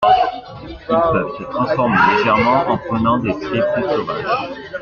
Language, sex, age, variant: French, male, 40-49, Français de métropole